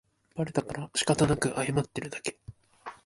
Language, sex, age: Japanese, male, under 19